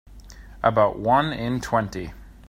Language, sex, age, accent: English, male, 30-39, United States English